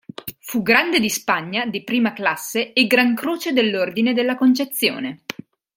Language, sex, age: Italian, female, 30-39